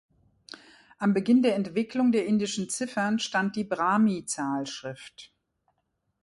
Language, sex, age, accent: German, female, 50-59, Deutschland Deutsch